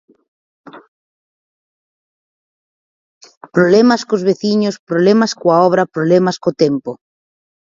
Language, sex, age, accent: Galician, female, 30-39, Atlántico (seseo e gheada)